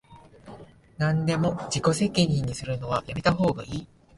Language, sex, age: Japanese, male, 19-29